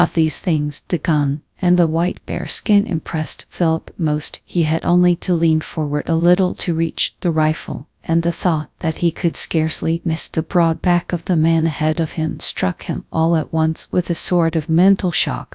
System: TTS, GradTTS